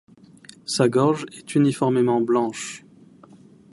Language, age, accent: French, 19-29, Français du Maroc